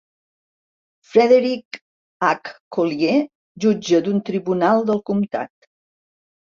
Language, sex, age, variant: Catalan, female, 50-59, Central